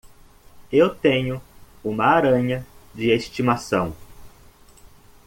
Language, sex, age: Portuguese, male, 30-39